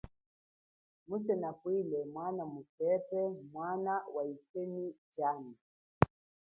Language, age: Chokwe, 40-49